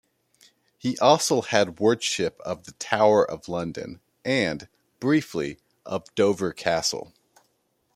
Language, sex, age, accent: English, male, 30-39, United States English